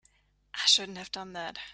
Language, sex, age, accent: English, female, 19-29, United States English